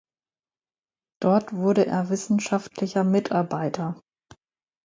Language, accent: German, Deutschland Deutsch